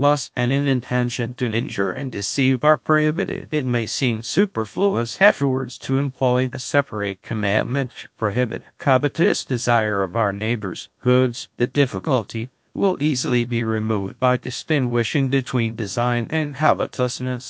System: TTS, GlowTTS